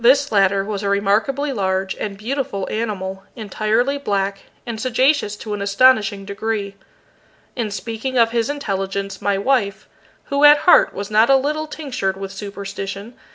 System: none